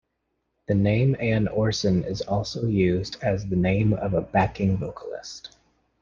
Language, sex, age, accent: English, male, 19-29, United States English